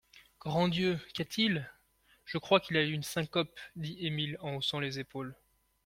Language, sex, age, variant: French, male, 19-29, Français de métropole